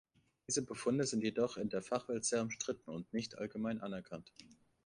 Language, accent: German, Deutschland Deutsch